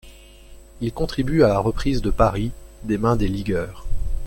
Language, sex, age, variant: French, male, 19-29, Français de métropole